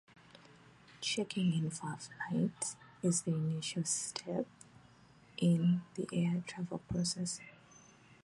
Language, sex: English, female